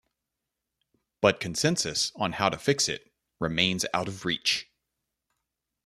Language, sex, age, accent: English, male, 30-39, United States English